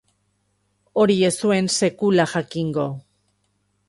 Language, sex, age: Basque, female, 50-59